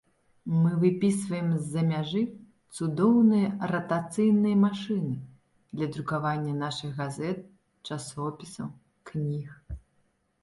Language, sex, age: Belarusian, female, 40-49